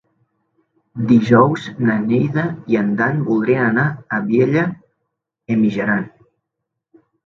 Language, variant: Catalan, Central